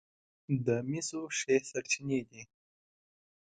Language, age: Pashto, 19-29